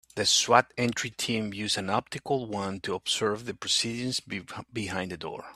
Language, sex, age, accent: English, male, 50-59, United States English